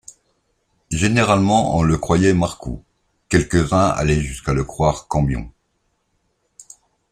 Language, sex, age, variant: French, male, 60-69, Français de métropole